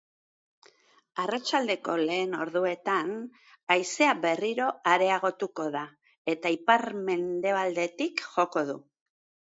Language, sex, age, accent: Basque, female, 50-59, Erdialdekoa edo Nafarra (Gipuzkoa, Nafarroa)